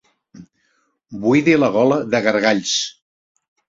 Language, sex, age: Catalan, male, 70-79